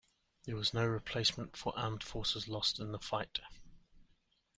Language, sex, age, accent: English, male, 40-49, New Zealand English